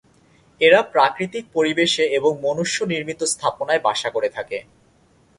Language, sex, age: Bengali, male, under 19